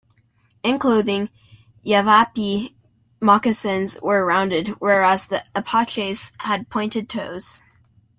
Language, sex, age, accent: English, male, under 19, United States English